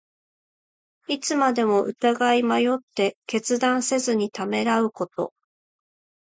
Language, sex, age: Japanese, female, 40-49